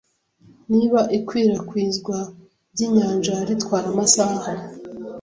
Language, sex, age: Kinyarwanda, female, 19-29